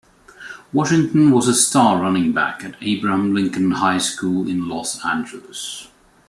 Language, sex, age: English, male, 40-49